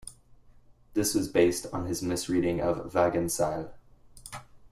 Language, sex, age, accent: English, male, 19-29, United States English